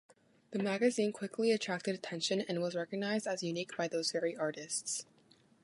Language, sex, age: English, female, 19-29